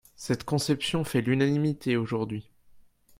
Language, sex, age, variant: French, male, under 19, Français de métropole